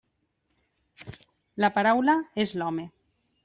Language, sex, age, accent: Catalan, female, 30-39, valencià